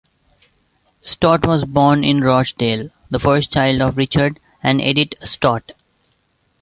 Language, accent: English, India and South Asia (India, Pakistan, Sri Lanka)